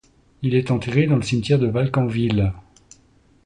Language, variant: French, Français de métropole